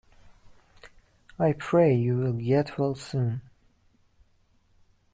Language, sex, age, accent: English, male, 19-29, United States English